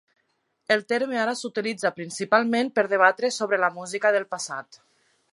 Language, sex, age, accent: Catalan, female, 30-39, valencià